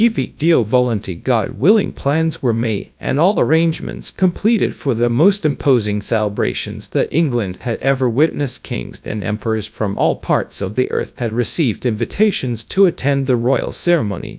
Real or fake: fake